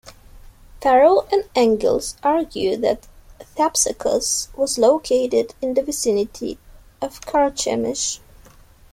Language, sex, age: English, female, 19-29